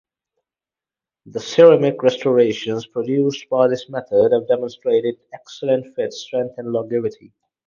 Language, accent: English, England English